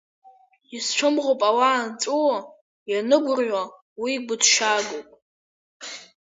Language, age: Abkhazian, under 19